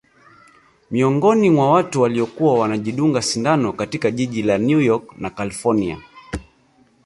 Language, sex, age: Swahili, male, 30-39